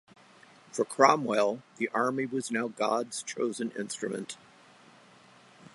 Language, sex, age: English, male, 70-79